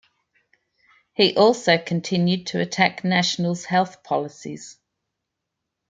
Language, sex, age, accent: English, female, 50-59, Australian English